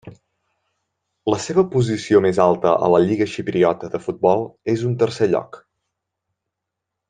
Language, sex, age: Catalan, male, 19-29